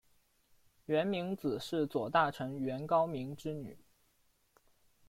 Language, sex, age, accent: Chinese, male, 19-29, 出生地：四川省